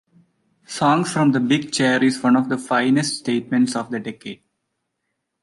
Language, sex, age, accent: English, male, 19-29, India and South Asia (India, Pakistan, Sri Lanka)